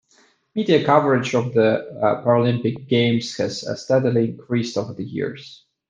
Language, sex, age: English, male, 19-29